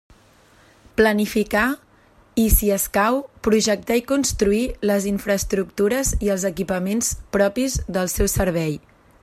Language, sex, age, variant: Catalan, female, 19-29, Central